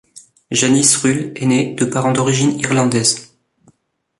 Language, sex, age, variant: French, male, 19-29, Français de métropole